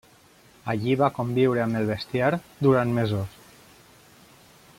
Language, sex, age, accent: Catalan, male, 30-39, valencià